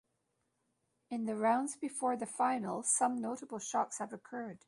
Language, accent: English, Canadian English